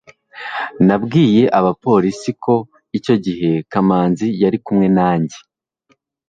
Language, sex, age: Kinyarwanda, male, 19-29